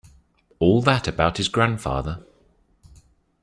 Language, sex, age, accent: English, male, 30-39, England English